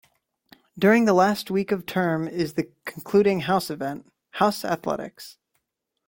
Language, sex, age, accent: English, male, 19-29, United States English